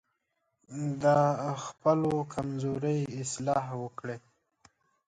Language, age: Pashto, 19-29